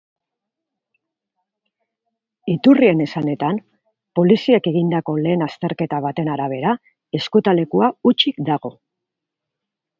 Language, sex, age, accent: Basque, female, 40-49, Mendebalekoa (Araba, Bizkaia, Gipuzkoako mendebaleko herri batzuk)